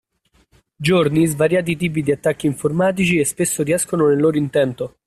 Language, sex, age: Italian, male, 19-29